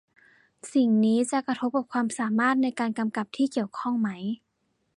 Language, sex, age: Thai, female, 19-29